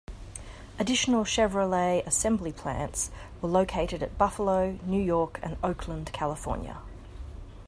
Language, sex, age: English, female, 30-39